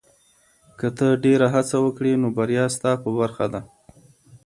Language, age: Pashto, 30-39